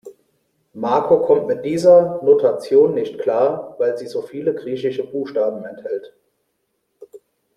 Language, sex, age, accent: German, male, 30-39, Deutschland Deutsch